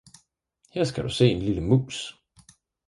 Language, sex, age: Danish, male, 19-29